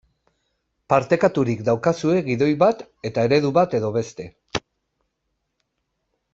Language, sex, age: Basque, male, 40-49